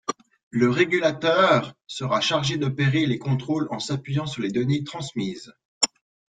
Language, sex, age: French, male, 40-49